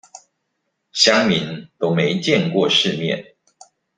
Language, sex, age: Chinese, male, 40-49